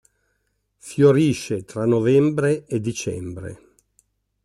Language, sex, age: Italian, male, 60-69